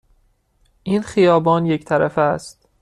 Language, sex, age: Persian, male, 19-29